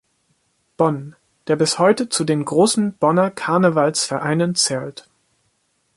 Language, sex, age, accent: German, male, 19-29, Deutschland Deutsch